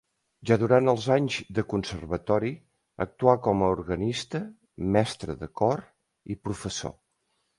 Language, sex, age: Catalan, male, 50-59